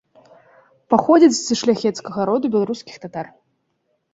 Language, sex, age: Belarusian, female, 19-29